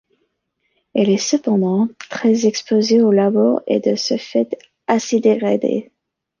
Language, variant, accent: French, Français d'Amérique du Nord, Français des États-Unis